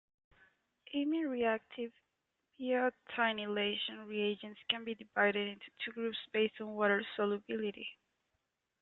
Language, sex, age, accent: English, female, 19-29, United States English